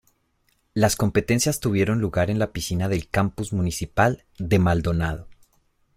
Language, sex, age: Spanish, male, 19-29